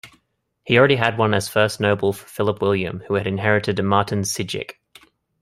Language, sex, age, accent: English, male, 19-29, Australian English